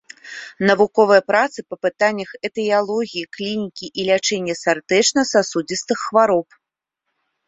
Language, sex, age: Belarusian, female, 40-49